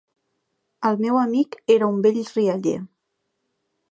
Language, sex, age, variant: Catalan, female, 19-29, Central